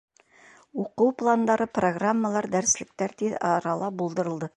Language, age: Bashkir, 60-69